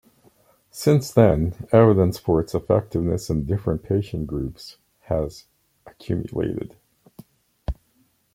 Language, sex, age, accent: English, male, 60-69, Canadian English